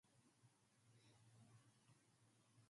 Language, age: English, 19-29